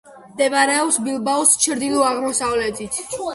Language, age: Georgian, under 19